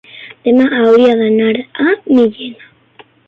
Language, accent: Catalan, valencià